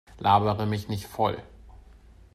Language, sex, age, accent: German, male, 30-39, Deutschland Deutsch